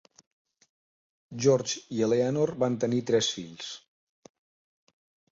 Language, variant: Catalan, Central